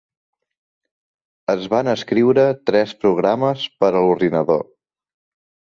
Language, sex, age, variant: Catalan, male, 19-29, Central